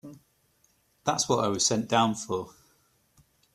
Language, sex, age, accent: English, male, 30-39, England English